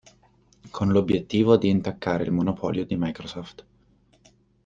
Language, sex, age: Italian, male, 19-29